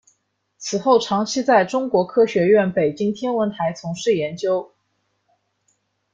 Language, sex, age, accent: Chinese, female, 19-29, 出生地：上海市